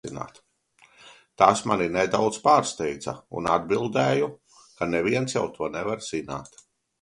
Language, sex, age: Latvian, male, 40-49